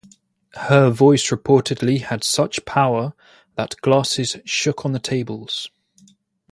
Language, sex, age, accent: English, male, 19-29, England English